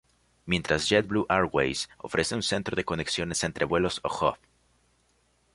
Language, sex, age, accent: Spanish, male, under 19, Andino-Pacífico: Colombia, Perú, Ecuador, oeste de Bolivia y Venezuela andina